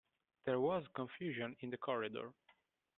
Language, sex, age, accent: English, male, 19-29, England English